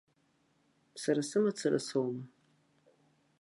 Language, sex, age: Abkhazian, female, 50-59